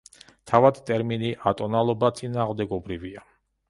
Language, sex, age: Georgian, male, 50-59